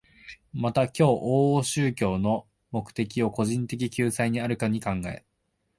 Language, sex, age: Japanese, male, 19-29